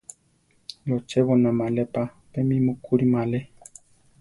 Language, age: Central Tarahumara, 19-29